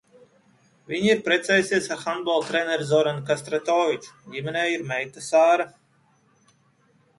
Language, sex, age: Latvian, male, 30-39